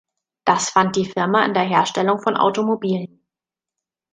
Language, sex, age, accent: German, female, 30-39, Deutschland Deutsch